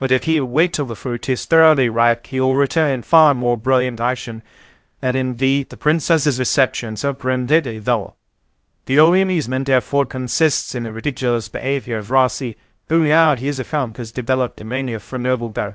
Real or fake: fake